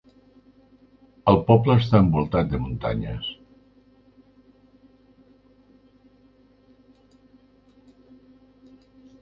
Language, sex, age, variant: Catalan, male, 60-69, Central